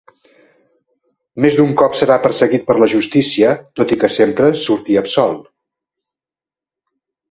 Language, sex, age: Catalan, male, 50-59